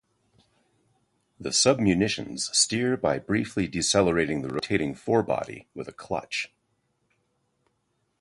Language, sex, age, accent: English, male, 50-59, United States English